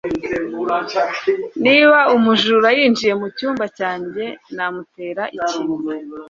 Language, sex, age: Kinyarwanda, female, 30-39